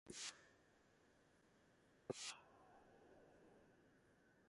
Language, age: English, 19-29